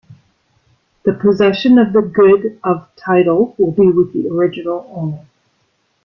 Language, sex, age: English, female, 50-59